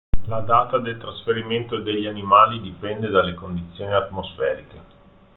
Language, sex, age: Italian, male, 40-49